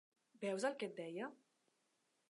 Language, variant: Catalan, Central